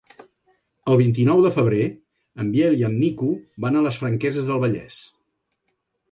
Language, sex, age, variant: Catalan, male, 60-69, Central